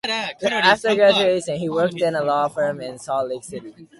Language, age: English, under 19